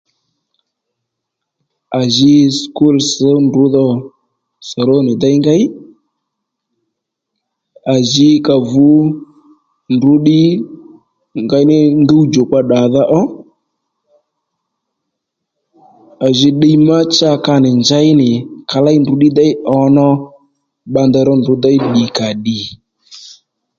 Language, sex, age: Lendu, male, 30-39